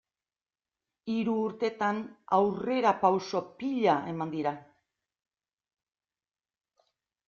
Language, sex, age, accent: Basque, female, 60-69, Erdialdekoa edo Nafarra (Gipuzkoa, Nafarroa)